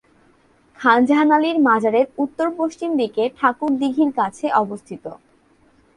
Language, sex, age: Bengali, female, 19-29